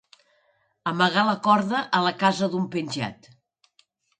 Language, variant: Catalan, Nord-Occidental